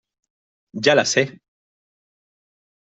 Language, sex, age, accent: Spanish, male, 40-49, España: Norte peninsular (Asturias, Castilla y León, Cantabria, País Vasco, Navarra, Aragón, La Rioja, Guadalajara, Cuenca)